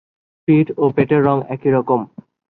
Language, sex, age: Bengali, male, 19-29